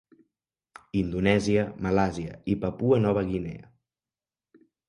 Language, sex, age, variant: Catalan, male, 19-29, Central